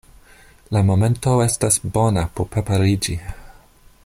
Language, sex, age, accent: Esperanto, male, 30-39, Internacia